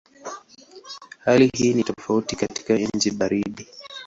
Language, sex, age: Swahili, female, 19-29